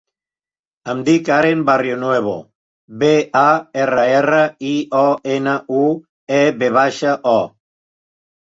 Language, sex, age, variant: Catalan, male, 70-79, Central